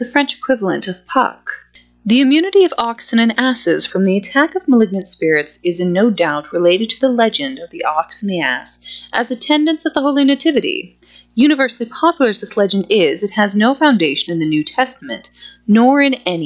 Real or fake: real